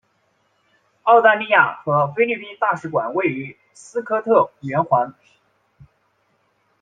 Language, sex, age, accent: Chinese, male, 19-29, 出生地：湖南省